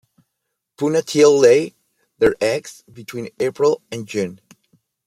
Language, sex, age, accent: English, male, 40-49, United States English